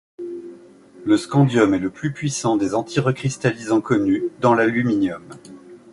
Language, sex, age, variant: French, male, 40-49, Français de métropole